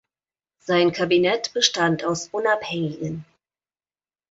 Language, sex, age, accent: German, female, 30-39, Deutschland Deutsch